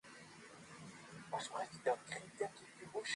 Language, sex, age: Swahili, female, 19-29